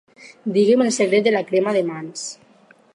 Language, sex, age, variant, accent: Catalan, female, under 19, Alacantí, valencià